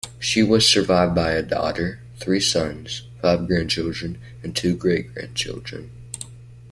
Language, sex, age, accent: English, male, under 19, United States English